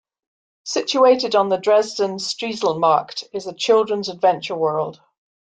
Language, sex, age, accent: English, female, 50-59, Scottish English